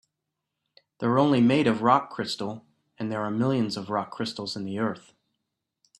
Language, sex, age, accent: English, male, 30-39, United States English